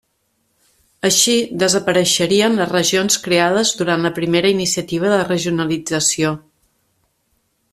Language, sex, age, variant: Catalan, female, 40-49, Central